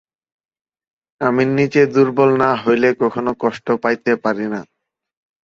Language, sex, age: Bengali, male, 19-29